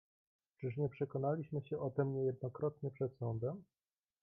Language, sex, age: Polish, male, 19-29